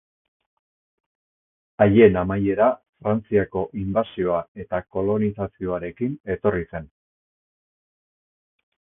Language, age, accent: Basque, 60-69, Erdialdekoa edo Nafarra (Gipuzkoa, Nafarroa)